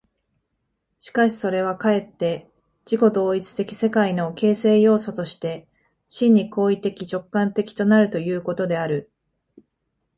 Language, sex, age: Japanese, female, 30-39